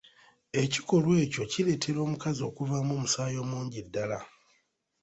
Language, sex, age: Ganda, male, 30-39